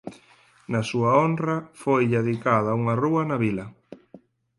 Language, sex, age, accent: Galician, male, 19-29, Atlántico (seseo e gheada)